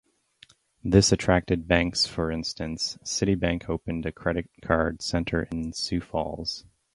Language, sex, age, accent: English, male, 30-39, United States English